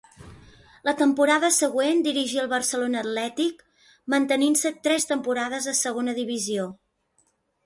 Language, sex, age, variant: Catalan, female, 40-49, Central